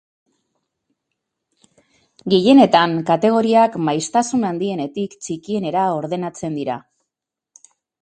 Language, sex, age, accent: Basque, female, 40-49, Mendebalekoa (Araba, Bizkaia, Gipuzkoako mendebaleko herri batzuk)